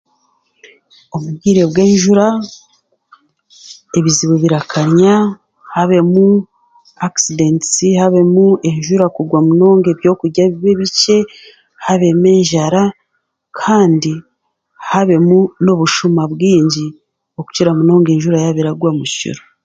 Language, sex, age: Chiga, female, 40-49